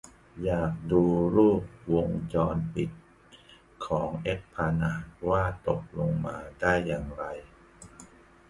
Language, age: Thai, 40-49